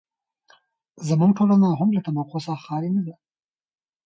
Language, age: Pashto, 19-29